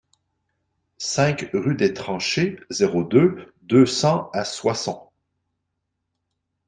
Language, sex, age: French, male, 40-49